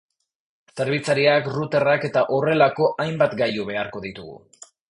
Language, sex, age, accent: Basque, male, 19-29, Erdialdekoa edo Nafarra (Gipuzkoa, Nafarroa)